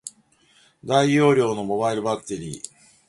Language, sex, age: Japanese, male, 50-59